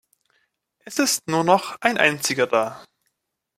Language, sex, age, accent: German, male, 19-29, Deutschland Deutsch